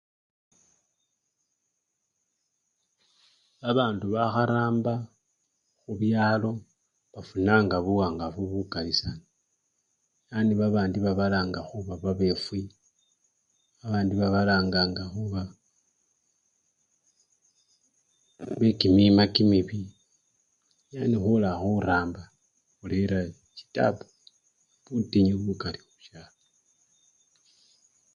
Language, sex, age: Luyia, male, 19-29